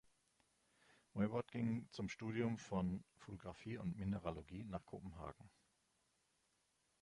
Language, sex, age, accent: German, male, 40-49, Deutschland Deutsch